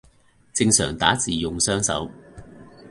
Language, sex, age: Cantonese, male, 40-49